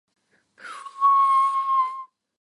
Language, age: English, 19-29